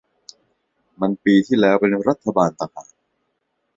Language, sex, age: Thai, male, 30-39